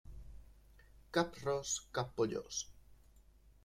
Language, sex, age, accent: Catalan, male, 30-39, valencià